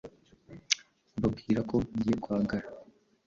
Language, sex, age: Kinyarwanda, male, 19-29